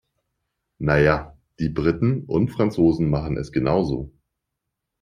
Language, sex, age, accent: German, male, 40-49, Deutschland Deutsch